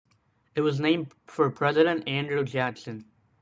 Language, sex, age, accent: English, male, under 19, United States English